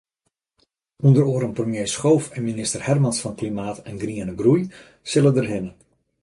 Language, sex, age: Western Frisian, male, 50-59